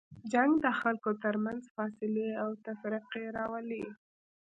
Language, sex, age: Pashto, female, under 19